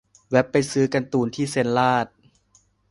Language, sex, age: Thai, male, 19-29